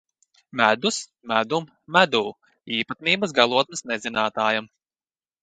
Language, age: Latvian, 30-39